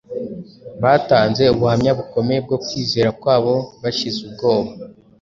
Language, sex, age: Kinyarwanda, male, 19-29